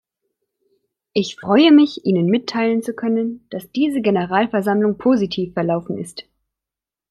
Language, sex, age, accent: German, female, 19-29, Deutschland Deutsch